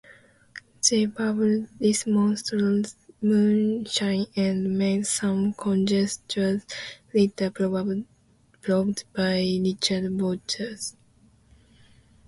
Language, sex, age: English, female, 19-29